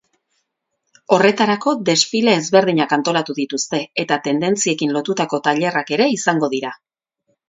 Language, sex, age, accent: Basque, female, 40-49, Erdialdekoa edo Nafarra (Gipuzkoa, Nafarroa)